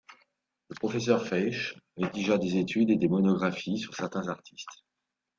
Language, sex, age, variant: French, male, 50-59, Français de métropole